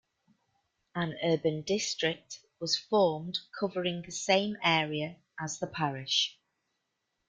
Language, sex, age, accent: English, female, 40-49, England English